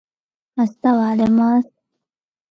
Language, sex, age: Japanese, female, 19-29